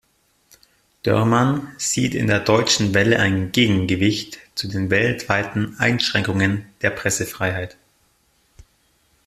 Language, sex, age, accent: German, male, 19-29, Deutschland Deutsch